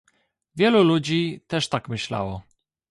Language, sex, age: Polish, male, 19-29